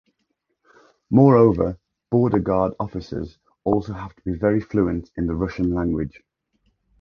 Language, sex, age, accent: English, male, 30-39, England English